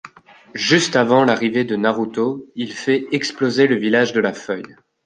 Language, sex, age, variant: French, male, 19-29, Français de métropole